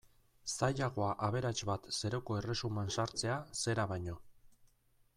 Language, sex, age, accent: Basque, male, 40-49, Erdialdekoa edo Nafarra (Gipuzkoa, Nafarroa)